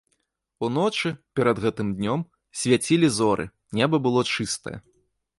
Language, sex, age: Belarusian, male, 30-39